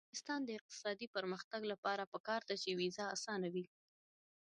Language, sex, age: Pashto, female, under 19